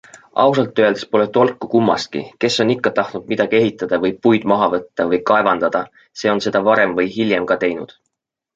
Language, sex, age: Estonian, male, 19-29